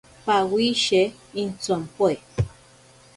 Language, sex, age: Ashéninka Perené, female, 40-49